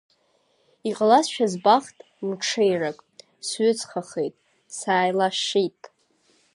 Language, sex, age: Abkhazian, female, 30-39